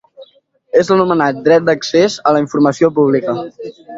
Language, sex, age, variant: Catalan, male, under 19, Central